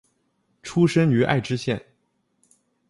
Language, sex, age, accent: Chinese, male, 19-29, 出生地：浙江省